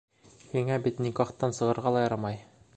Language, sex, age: Bashkir, male, 30-39